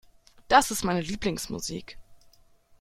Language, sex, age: German, female, 19-29